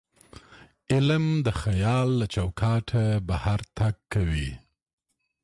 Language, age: Pashto, 50-59